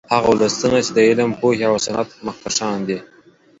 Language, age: Pashto, 19-29